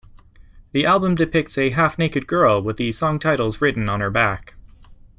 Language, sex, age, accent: English, male, 30-39, Canadian English